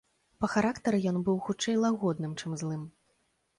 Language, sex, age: Belarusian, female, 30-39